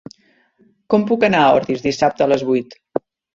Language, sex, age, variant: Catalan, female, 60-69, Central